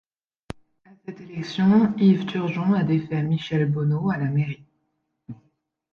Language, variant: French, Français de métropole